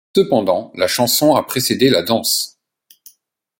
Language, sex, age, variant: French, male, 40-49, Français de métropole